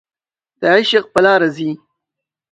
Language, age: Pashto, under 19